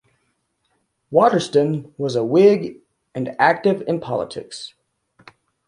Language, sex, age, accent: English, male, 19-29, Irish English